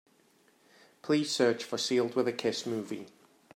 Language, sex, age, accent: English, male, 40-49, England English